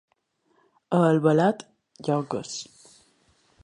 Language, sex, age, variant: Catalan, female, 19-29, Balear